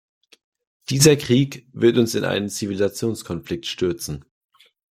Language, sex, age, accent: German, male, 19-29, Deutschland Deutsch